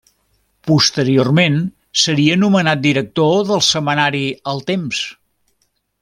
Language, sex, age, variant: Catalan, male, 70-79, Central